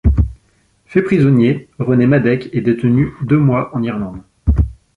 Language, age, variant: French, 30-39, Français de métropole